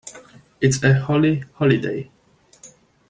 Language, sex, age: English, male, 19-29